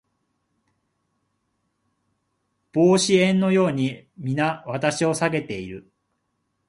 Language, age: Japanese, 19-29